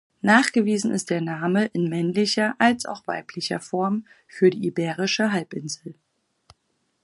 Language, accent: German, Deutschland Deutsch